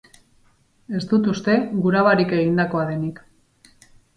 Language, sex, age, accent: Basque, female, 40-49, Erdialdekoa edo Nafarra (Gipuzkoa, Nafarroa)